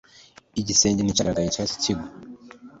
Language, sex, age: Kinyarwanda, male, 19-29